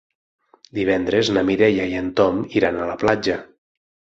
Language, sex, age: Catalan, male, 40-49